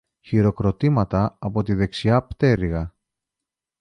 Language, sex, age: Greek, male, 40-49